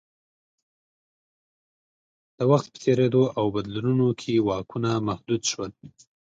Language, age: Pashto, 30-39